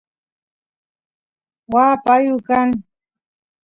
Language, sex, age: Santiago del Estero Quichua, female, 50-59